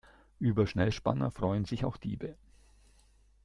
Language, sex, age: German, male, 60-69